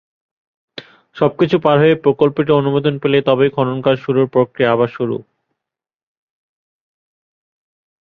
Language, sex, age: Bengali, male, 30-39